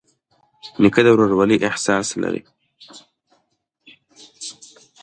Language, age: Pashto, 19-29